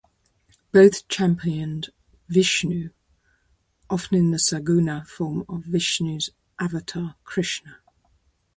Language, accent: English, England English